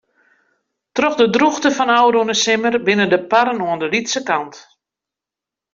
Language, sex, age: Western Frisian, female, 60-69